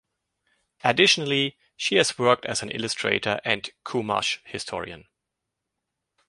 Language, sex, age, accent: English, male, 40-49, United States English